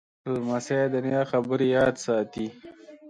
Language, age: Pashto, 30-39